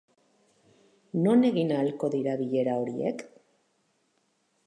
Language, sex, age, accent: Basque, female, 30-39, Mendebalekoa (Araba, Bizkaia, Gipuzkoako mendebaleko herri batzuk)